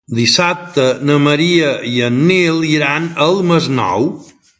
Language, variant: Catalan, Balear